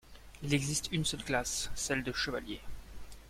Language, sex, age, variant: French, male, 19-29, Français de métropole